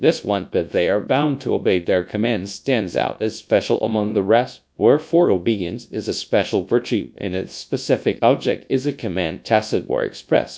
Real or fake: fake